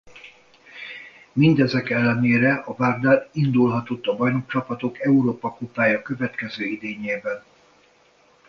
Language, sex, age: Hungarian, male, 60-69